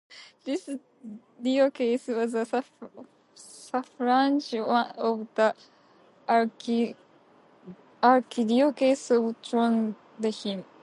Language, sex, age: English, female, 19-29